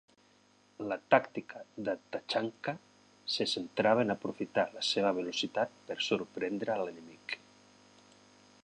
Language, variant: Catalan, Central